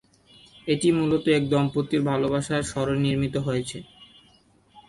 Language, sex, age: Bengali, male, 19-29